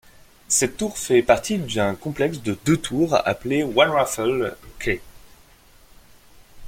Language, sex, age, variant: French, male, 30-39, Français de métropole